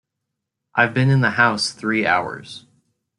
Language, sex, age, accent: English, male, 19-29, United States English